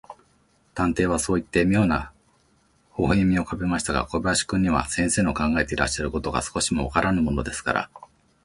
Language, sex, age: Japanese, male, 40-49